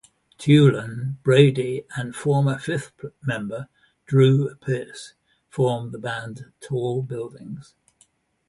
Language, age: English, 80-89